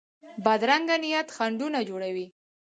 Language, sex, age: Pashto, female, 19-29